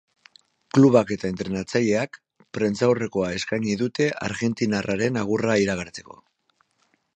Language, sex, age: Basque, male, 40-49